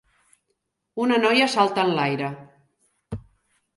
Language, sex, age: Catalan, female, 50-59